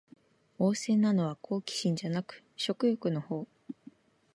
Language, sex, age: Japanese, female, 19-29